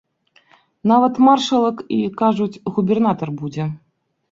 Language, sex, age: Belarusian, female, 30-39